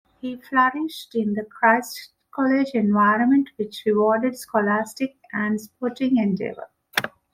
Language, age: English, 50-59